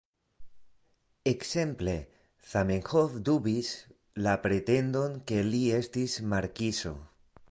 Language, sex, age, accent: Esperanto, male, 40-49, Internacia